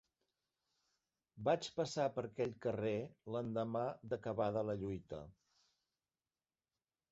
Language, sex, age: Catalan, male, 50-59